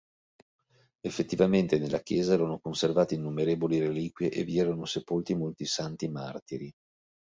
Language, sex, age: Italian, male, 40-49